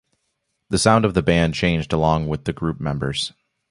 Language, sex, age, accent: English, male, 19-29, United States English